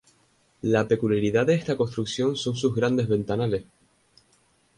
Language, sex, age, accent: Spanish, male, 19-29, España: Islas Canarias